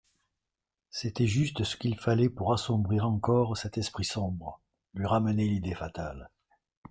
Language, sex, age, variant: French, male, 50-59, Français de métropole